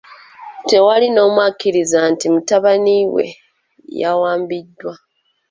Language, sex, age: Ganda, female, 19-29